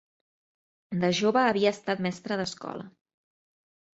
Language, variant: Catalan, Central